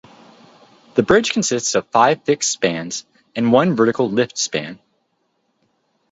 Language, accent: English, United States English